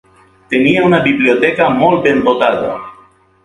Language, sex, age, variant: Catalan, male, 40-49, Valencià meridional